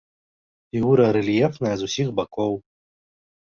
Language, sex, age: Belarusian, male, 19-29